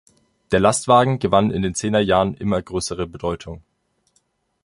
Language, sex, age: German, male, 19-29